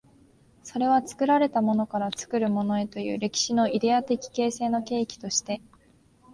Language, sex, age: Japanese, female, 19-29